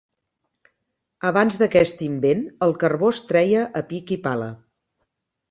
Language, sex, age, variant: Catalan, female, 60-69, Central